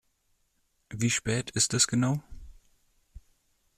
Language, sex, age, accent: German, male, 19-29, Deutschland Deutsch